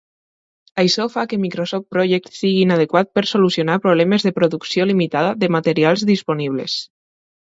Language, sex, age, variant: Catalan, female, under 19, Alacantí